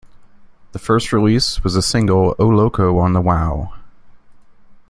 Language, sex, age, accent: English, male, 19-29, United States English